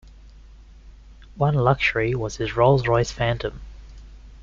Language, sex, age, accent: English, male, 19-29, Australian English